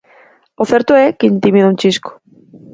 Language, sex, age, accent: Galician, female, 19-29, Central (gheada)